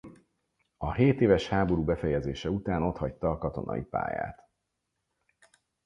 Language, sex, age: Hungarian, male, 40-49